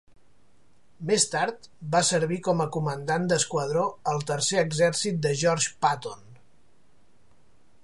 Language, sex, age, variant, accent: Catalan, male, 30-39, Central, Oriental